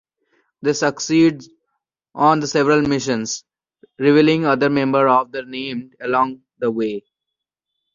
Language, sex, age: English, male, under 19